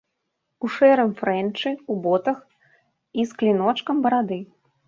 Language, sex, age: Belarusian, female, 30-39